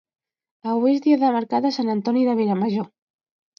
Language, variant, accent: Catalan, Central, central